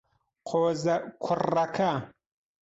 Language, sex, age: Central Kurdish, male, 40-49